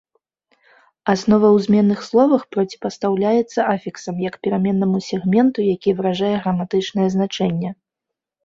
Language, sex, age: Belarusian, female, 30-39